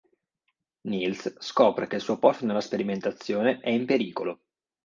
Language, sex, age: Italian, male, 30-39